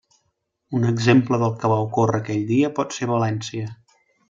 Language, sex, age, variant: Catalan, male, 30-39, Central